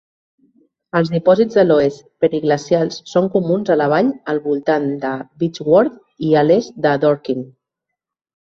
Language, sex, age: Catalan, female, 30-39